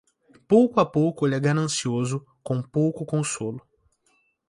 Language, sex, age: Portuguese, male, 19-29